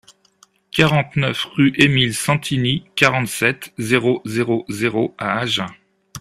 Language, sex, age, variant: French, male, 50-59, Français de métropole